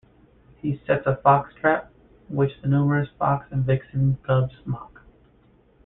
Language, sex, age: English, male, 19-29